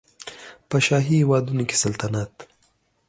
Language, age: Pashto, 30-39